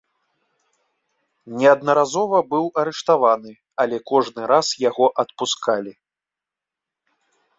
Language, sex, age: Belarusian, male, 40-49